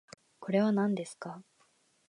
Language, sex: Japanese, female